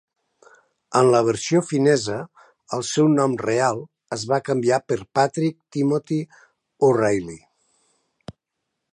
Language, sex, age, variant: Catalan, male, 60-69, Nord-Occidental